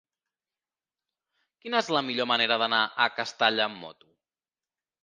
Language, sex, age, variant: Catalan, male, 19-29, Central